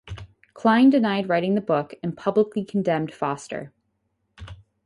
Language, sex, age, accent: English, female, 19-29, United States English